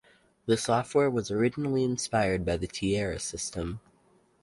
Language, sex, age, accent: English, male, under 19, Canadian English